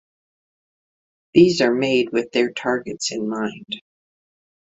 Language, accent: English, United States English